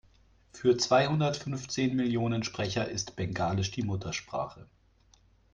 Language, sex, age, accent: German, male, 30-39, Deutschland Deutsch